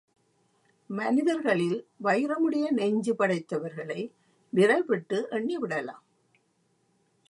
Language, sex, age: Tamil, female, 70-79